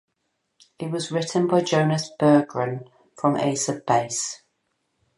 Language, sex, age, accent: English, female, 30-39, England English